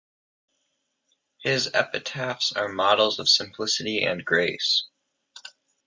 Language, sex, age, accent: English, male, under 19, United States English